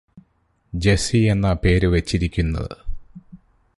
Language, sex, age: Malayalam, male, 40-49